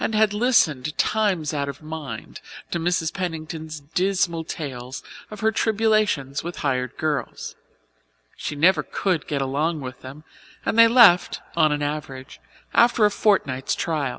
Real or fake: real